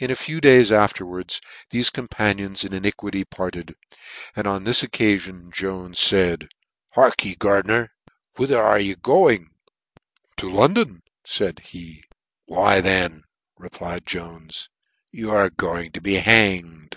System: none